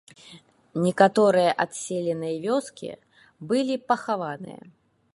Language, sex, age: Belarusian, female, 30-39